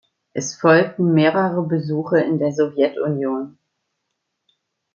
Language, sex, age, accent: German, female, 50-59, Deutschland Deutsch